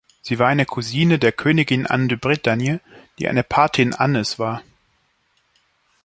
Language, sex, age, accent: German, male, 19-29, Schweizerdeutsch